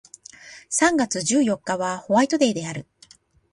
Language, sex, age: Japanese, female, 40-49